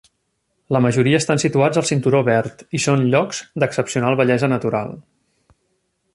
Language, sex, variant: Catalan, male, Central